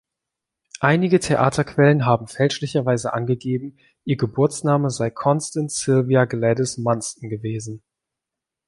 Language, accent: German, Deutschland Deutsch